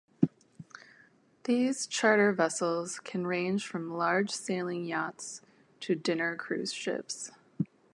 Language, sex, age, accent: English, female, 30-39, United States English